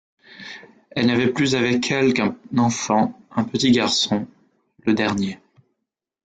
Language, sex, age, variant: French, male, 30-39, Français de métropole